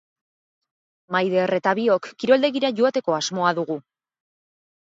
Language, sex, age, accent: Basque, female, 19-29, Erdialdekoa edo Nafarra (Gipuzkoa, Nafarroa)